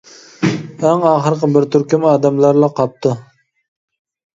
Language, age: Uyghur, 19-29